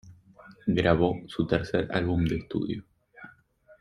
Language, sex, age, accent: Spanish, male, 19-29, Rioplatense: Argentina, Uruguay, este de Bolivia, Paraguay